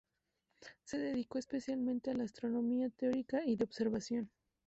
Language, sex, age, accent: Spanish, female, 19-29, México